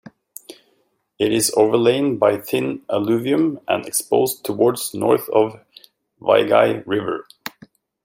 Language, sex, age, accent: English, male, 40-49, United States English